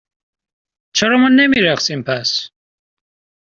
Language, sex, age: Persian, male, 19-29